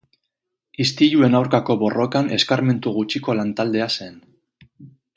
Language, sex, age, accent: Basque, male, 30-39, Mendebalekoa (Araba, Bizkaia, Gipuzkoako mendebaleko herri batzuk)